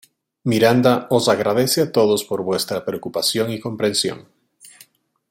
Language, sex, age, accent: Spanish, male, 40-49, Andino-Pacífico: Colombia, Perú, Ecuador, oeste de Bolivia y Venezuela andina